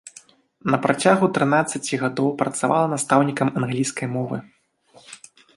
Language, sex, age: Belarusian, male, 19-29